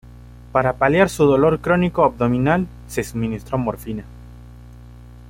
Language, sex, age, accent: Spanish, male, 19-29, Andino-Pacífico: Colombia, Perú, Ecuador, oeste de Bolivia y Venezuela andina